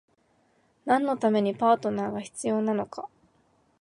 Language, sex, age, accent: Japanese, female, 19-29, 標準語